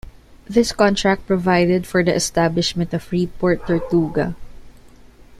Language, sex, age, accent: English, female, 19-29, Filipino